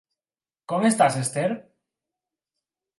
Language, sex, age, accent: Catalan, male, 19-29, valencià